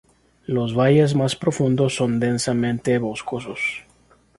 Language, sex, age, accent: Spanish, male, 30-39, América central